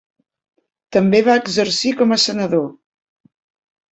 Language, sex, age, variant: Catalan, female, 50-59, Central